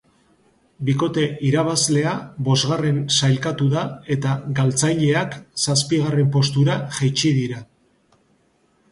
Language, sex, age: Basque, male, 50-59